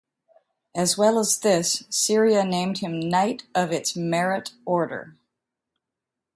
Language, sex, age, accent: English, female, 60-69, Canadian English